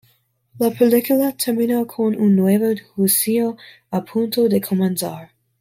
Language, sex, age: Spanish, female, 19-29